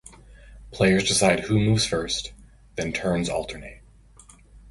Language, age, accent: English, 30-39, United States English